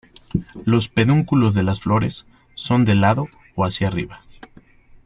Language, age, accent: Spanish, 30-39, México